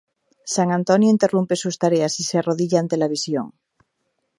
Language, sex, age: Spanish, female, 30-39